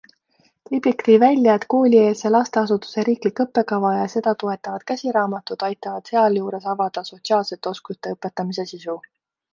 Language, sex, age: Estonian, female, 30-39